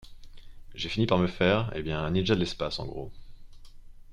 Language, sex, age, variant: French, male, 19-29, Français de métropole